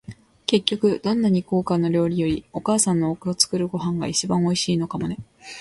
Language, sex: Japanese, female